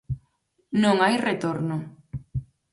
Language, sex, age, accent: Galician, female, 19-29, Normativo (estándar)